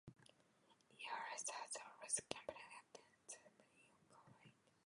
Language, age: English, 19-29